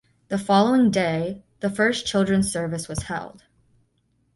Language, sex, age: English, female, under 19